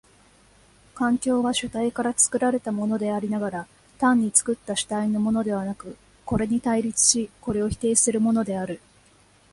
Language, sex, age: Japanese, female, 19-29